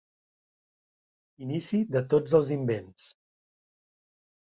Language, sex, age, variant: Catalan, male, 40-49, Central